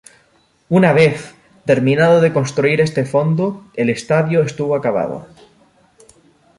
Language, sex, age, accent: Spanish, male, 19-29, Chileno: Chile, Cuyo